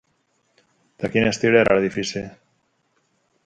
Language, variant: Catalan, Central